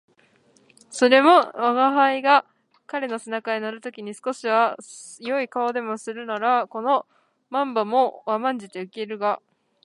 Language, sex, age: Japanese, female, 19-29